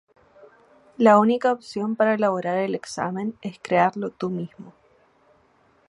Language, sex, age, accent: Spanish, female, 19-29, Chileno: Chile, Cuyo